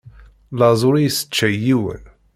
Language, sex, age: Kabyle, male, 50-59